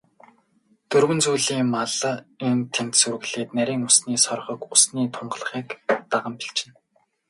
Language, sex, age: Mongolian, male, 19-29